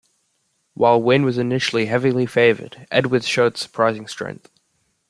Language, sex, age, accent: English, male, under 19, England English